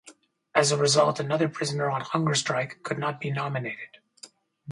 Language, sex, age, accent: English, male, 40-49, United States English